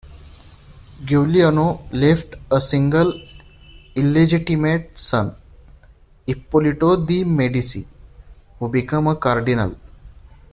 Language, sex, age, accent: English, male, 19-29, India and South Asia (India, Pakistan, Sri Lanka)